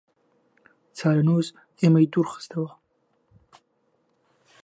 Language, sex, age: Central Kurdish, male, 19-29